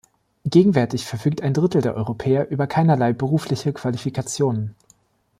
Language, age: German, 30-39